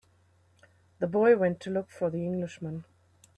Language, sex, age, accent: English, female, 50-59, New Zealand English